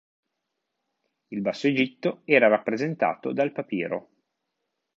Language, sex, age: Italian, male, 40-49